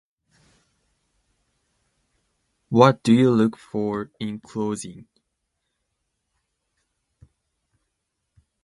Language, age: English, 19-29